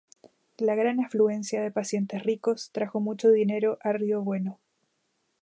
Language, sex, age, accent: Spanish, female, 19-29, Chileno: Chile, Cuyo